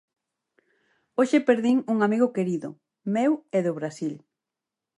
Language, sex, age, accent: Galician, female, 30-39, Oriental (común en zona oriental)